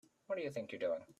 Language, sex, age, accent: English, male, 19-29, United States English